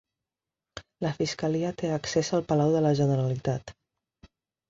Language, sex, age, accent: Catalan, female, 19-29, aprenent (recent, des del castellà)